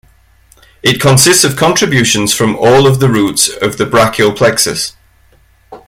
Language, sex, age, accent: English, male, 30-39, England English